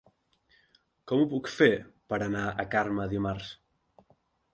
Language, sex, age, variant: Catalan, male, 19-29, Central